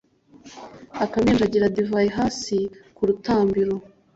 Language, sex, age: Kinyarwanda, female, 19-29